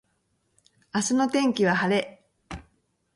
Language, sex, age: Japanese, female, 50-59